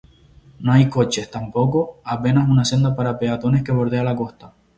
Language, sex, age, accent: Spanish, male, 19-29, España: Islas Canarias